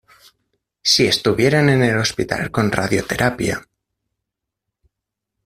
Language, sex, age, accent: Spanish, male, under 19, España: Centro-Sur peninsular (Madrid, Toledo, Castilla-La Mancha)